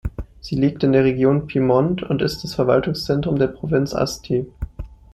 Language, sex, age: German, male, 19-29